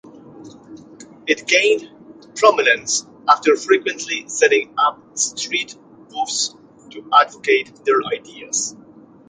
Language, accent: English, polish